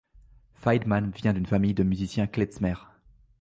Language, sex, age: French, male, 19-29